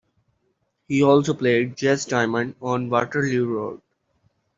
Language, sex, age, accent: English, male, under 19, India and South Asia (India, Pakistan, Sri Lanka)